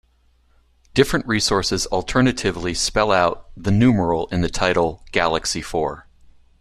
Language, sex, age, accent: English, male, 40-49, United States English